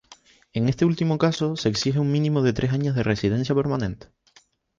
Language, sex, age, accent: Spanish, male, 19-29, España: Islas Canarias